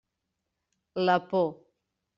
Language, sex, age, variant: Catalan, female, 40-49, Central